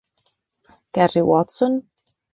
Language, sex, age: Italian, female, 19-29